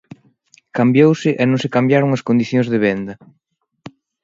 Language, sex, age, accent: Galician, male, 30-39, Normativo (estándar)